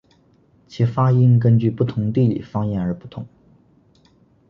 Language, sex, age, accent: Chinese, male, 19-29, 出生地：吉林省